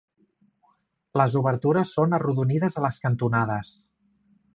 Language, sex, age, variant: Catalan, male, 40-49, Central